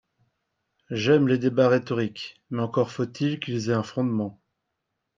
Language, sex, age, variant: French, male, 30-39, Français de métropole